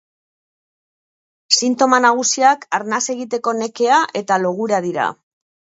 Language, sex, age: Basque, female, 50-59